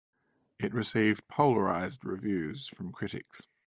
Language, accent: English, Australian English